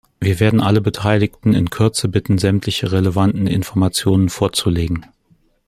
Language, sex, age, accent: German, male, 40-49, Deutschland Deutsch